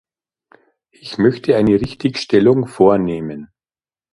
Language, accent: German, Deutschland Deutsch